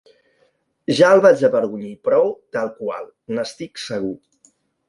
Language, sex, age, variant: Catalan, male, 30-39, Central